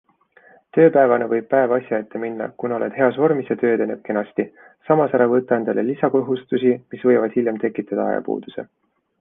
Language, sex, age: Estonian, male, 30-39